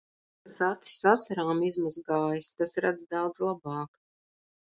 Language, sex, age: Latvian, female, 50-59